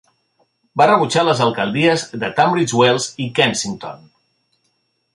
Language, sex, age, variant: Catalan, male, 40-49, Central